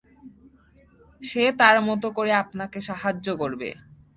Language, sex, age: Bengali, male, under 19